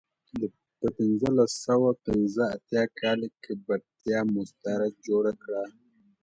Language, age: Pashto, 19-29